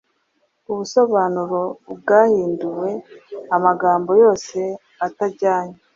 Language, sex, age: Kinyarwanda, female, 19-29